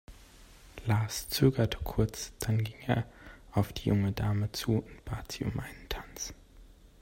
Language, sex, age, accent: German, male, 30-39, Deutschland Deutsch